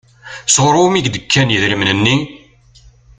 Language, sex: Kabyle, male